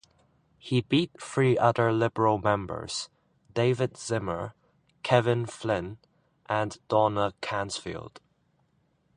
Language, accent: English, Hong Kong English